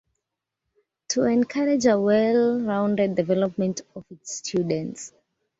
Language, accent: English, England English